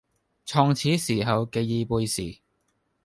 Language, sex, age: Cantonese, male, 19-29